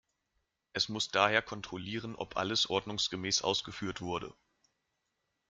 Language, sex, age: German, male, 19-29